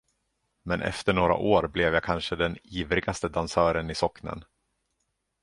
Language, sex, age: Swedish, male, 30-39